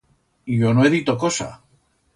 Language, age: Aragonese, 60-69